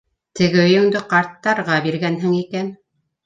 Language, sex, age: Bashkir, female, 50-59